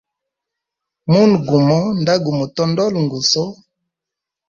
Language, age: Hemba, 19-29